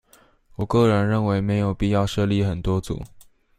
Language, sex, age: Chinese, male, 19-29